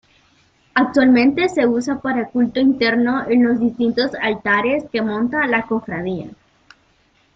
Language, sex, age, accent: Spanish, female, 19-29, América central